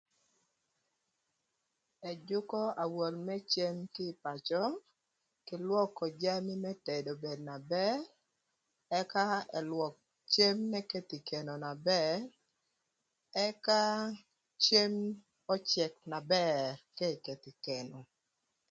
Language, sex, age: Thur, female, 30-39